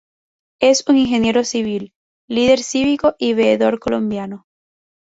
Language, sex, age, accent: Spanish, female, 19-29, España: Islas Canarias